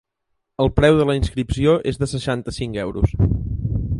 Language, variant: Catalan, Central